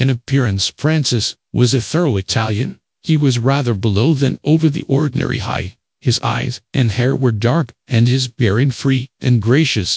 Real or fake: fake